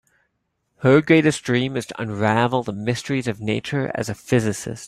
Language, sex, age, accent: English, male, 30-39, United States English